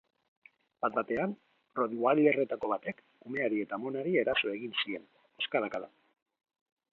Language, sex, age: Basque, male, 30-39